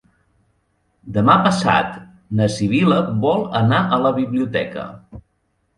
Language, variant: Catalan, Nord-Occidental